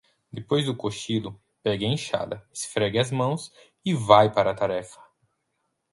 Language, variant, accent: Portuguese, Portuguese (Brasil), Paulista